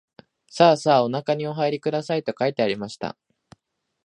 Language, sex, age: Japanese, male, under 19